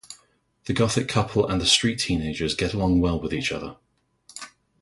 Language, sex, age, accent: English, male, 30-39, England English